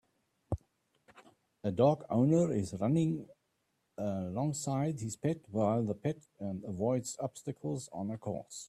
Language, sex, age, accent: English, male, 60-69, Southern African (South Africa, Zimbabwe, Namibia)